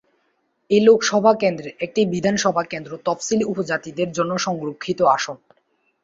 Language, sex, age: Bengali, male, under 19